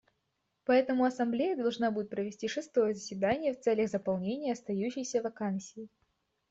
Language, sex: Russian, female